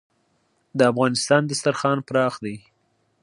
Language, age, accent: Pashto, 19-29, معیاري پښتو